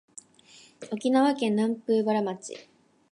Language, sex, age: Japanese, female, 19-29